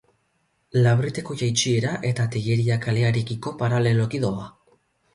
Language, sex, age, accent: Basque, male, 19-29, Mendebalekoa (Araba, Bizkaia, Gipuzkoako mendebaleko herri batzuk)